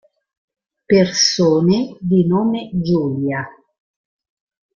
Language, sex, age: Italian, female, 50-59